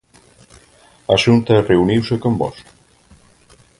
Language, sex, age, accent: Galician, male, 50-59, Normativo (estándar)